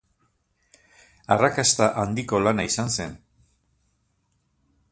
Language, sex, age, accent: Basque, male, 60-69, Erdialdekoa edo Nafarra (Gipuzkoa, Nafarroa)